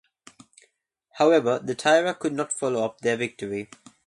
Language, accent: English, Australian English